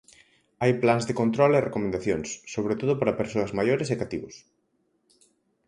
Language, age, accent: Galician, 19-29, Oriental (común en zona oriental)